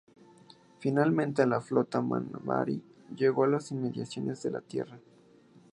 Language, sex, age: Spanish, male, 19-29